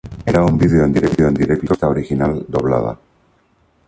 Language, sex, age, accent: Spanish, male, 60-69, España: Centro-Sur peninsular (Madrid, Toledo, Castilla-La Mancha)